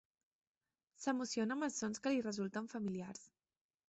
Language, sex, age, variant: Catalan, female, 19-29, Central